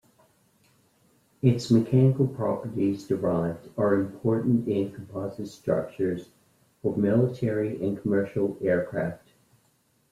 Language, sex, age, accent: English, male, 50-59, United States English